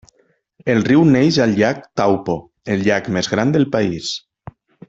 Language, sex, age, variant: Catalan, male, 30-39, Nord-Occidental